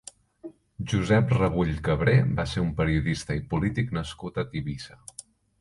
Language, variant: Catalan, Central